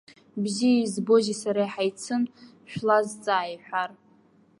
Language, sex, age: Abkhazian, female, 19-29